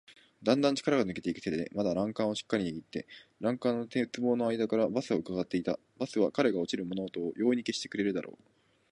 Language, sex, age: Japanese, male, 19-29